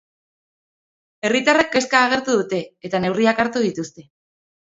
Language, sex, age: Basque, female, 30-39